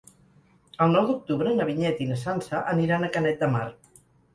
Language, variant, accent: Catalan, Central, central